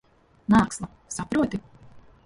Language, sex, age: Latvian, female, 30-39